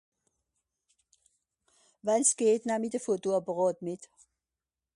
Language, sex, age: Swiss German, female, 60-69